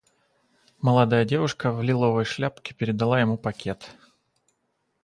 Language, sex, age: Russian, male, 30-39